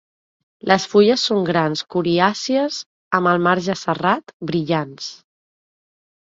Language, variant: Catalan, Central